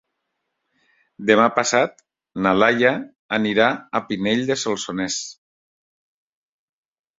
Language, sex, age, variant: Catalan, male, 30-39, Septentrional